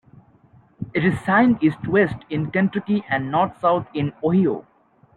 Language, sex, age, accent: English, male, 19-29, England English